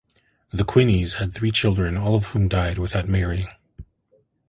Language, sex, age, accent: English, male, 40-49, United States English